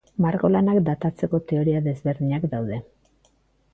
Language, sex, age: Basque, female, 40-49